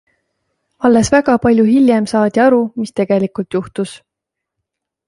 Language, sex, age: Estonian, female, 30-39